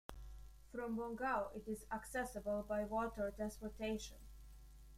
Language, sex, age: English, female, under 19